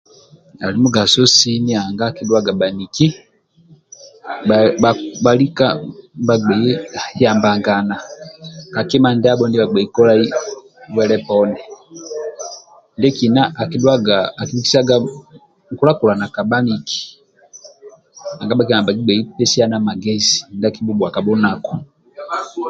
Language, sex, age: Amba (Uganda), male, 30-39